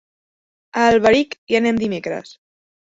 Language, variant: Catalan, Central